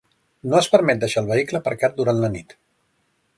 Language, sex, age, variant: Catalan, male, 50-59, Central